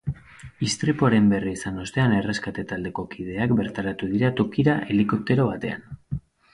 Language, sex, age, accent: Basque, male, 30-39, Mendebalekoa (Araba, Bizkaia, Gipuzkoako mendebaleko herri batzuk)